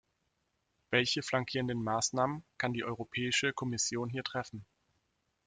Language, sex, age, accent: German, male, 30-39, Deutschland Deutsch